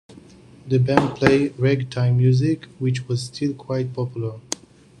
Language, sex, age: English, male, 30-39